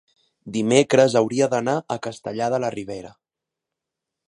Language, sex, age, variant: Catalan, male, 30-39, Central